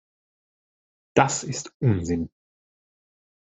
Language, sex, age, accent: German, male, 30-39, Deutschland Deutsch